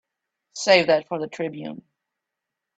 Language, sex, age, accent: English, female, 30-39, United States English